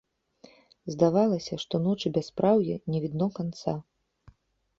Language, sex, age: Belarusian, female, 30-39